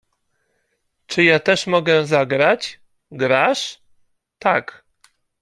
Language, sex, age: Polish, male, 30-39